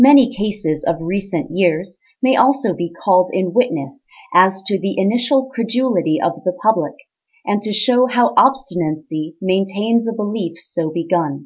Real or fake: real